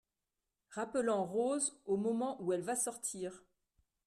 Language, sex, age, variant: French, female, 40-49, Français de métropole